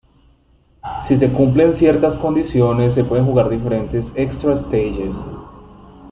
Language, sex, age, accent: Spanish, male, 19-29, Andino-Pacífico: Colombia, Perú, Ecuador, oeste de Bolivia y Venezuela andina